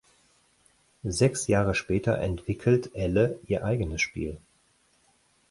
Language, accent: German, Deutschland Deutsch